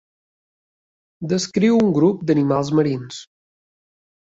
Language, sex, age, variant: Catalan, male, 19-29, Balear